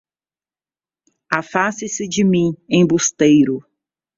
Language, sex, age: Portuguese, female, 40-49